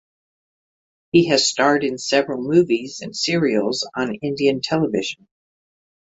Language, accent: English, United States English